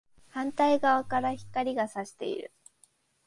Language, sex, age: Japanese, female, 19-29